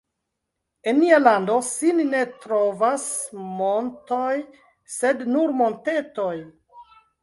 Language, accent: Esperanto, Internacia